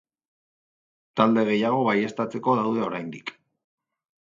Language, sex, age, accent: Basque, male, 40-49, Mendebalekoa (Araba, Bizkaia, Gipuzkoako mendebaleko herri batzuk)